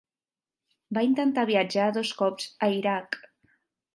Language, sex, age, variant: Catalan, female, 19-29, Central